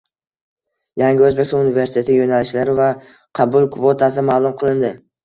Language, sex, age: Uzbek, male, under 19